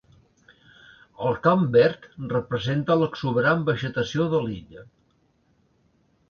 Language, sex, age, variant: Catalan, male, 50-59, Central